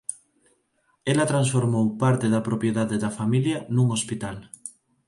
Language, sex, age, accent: Galician, male, 19-29, Neofalante